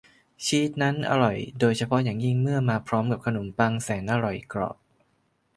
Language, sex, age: Thai, male, 19-29